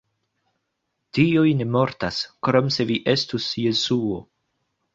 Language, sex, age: Esperanto, male, 19-29